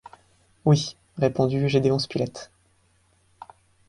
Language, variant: French, Français de métropole